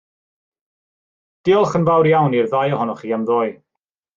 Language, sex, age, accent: Welsh, male, 40-49, Y Deyrnas Unedig Cymraeg